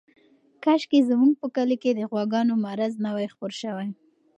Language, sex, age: Pashto, female, 19-29